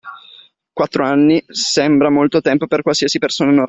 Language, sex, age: Italian, male, 19-29